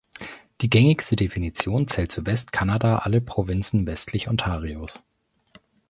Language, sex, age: German, male, 19-29